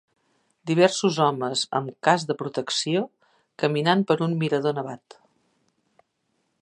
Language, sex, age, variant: Catalan, female, 60-69, Central